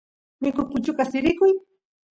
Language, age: Santiago del Estero Quichua, 30-39